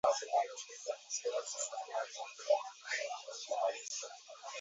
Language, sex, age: Swahili, male, 19-29